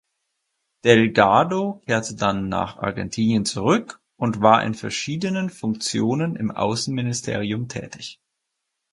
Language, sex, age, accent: German, male, 30-39, Deutschland Deutsch